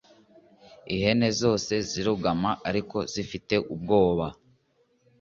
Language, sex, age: Kinyarwanda, male, under 19